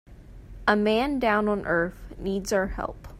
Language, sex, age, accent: English, female, 19-29, United States English